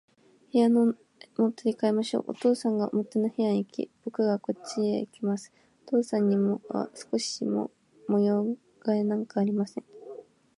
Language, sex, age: Japanese, female, 19-29